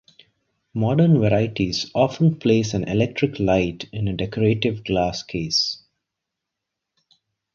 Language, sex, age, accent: English, male, 30-39, India and South Asia (India, Pakistan, Sri Lanka)